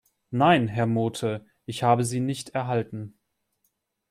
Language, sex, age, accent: German, male, 30-39, Deutschland Deutsch